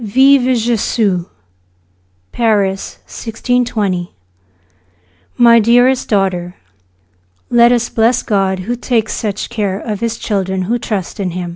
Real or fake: real